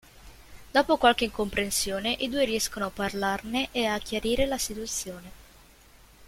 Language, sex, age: Italian, female, 19-29